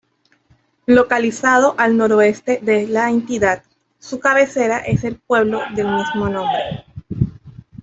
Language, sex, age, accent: Spanish, female, 19-29, Caribe: Cuba, Venezuela, Puerto Rico, República Dominicana, Panamá, Colombia caribeña, México caribeño, Costa del golfo de México